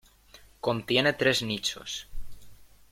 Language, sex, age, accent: Spanish, male, 19-29, España: Norte peninsular (Asturias, Castilla y León, Cantabria, País Vasco, Navarra, Aragón, La Rioja, Guadalajara, Cuenca)